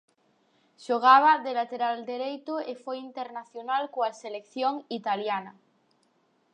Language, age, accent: Galician, 40-49, Oriental (común en zona oriental)